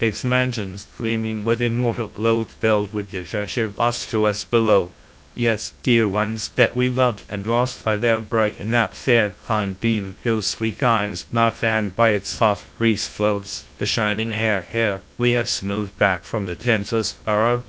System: TTS, GlowTTS